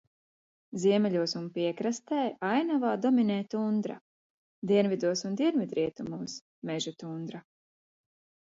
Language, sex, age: Latvian, female, 40-49